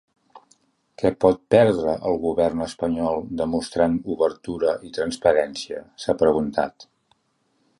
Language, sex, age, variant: Catalan, male, 50-59, Central